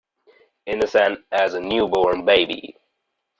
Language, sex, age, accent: English, male, 19-29, United States English